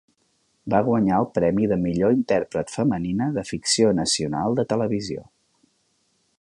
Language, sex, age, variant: Catalan, male, 50-59, Central